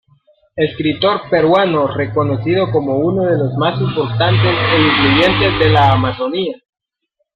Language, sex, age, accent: Spanish, male, 19-29, América central